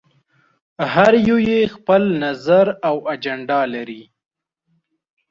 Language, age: Pashto, 19-29